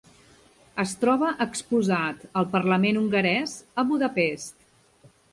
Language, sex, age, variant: Catalan, female, 40-49, Central